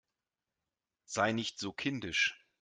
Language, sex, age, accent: German, male, 40-49, Deutschland Deutsch